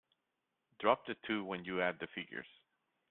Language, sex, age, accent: English, male, 30-39, United States English